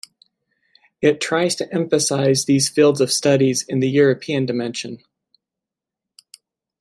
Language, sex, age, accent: English, male, 40-49, United States English